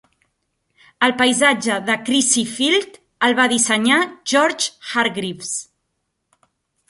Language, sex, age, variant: Catalan, female, 30-39, Central